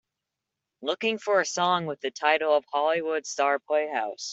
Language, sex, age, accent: English, male, under 19, United States English